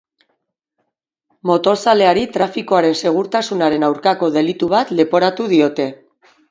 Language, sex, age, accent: Basque, female, 40-49, Mendebalekoa (Araba, Bizkaia, Gipuzkoako mendebaleko herri batzuk)